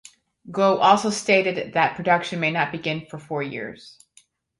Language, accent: English, United States English